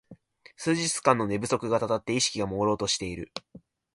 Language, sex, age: Japanese, male, 19-29